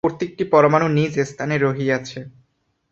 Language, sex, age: Bengali, male, 19-29